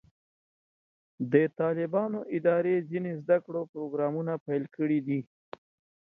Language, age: Pashto, 30-39